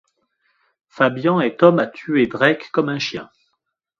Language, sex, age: French, male, 50-59